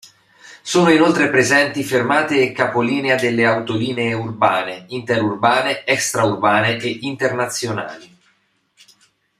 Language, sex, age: Italian, male, 30-39